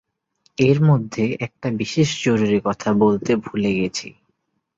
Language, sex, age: Bengali, male, 19-29